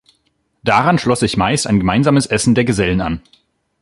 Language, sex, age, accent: German, male, 19-29, Deutschland Deutsch